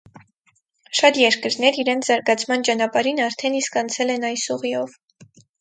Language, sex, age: Armenian, female, under 19